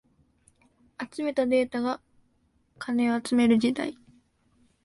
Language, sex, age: Japanese, female, 19-29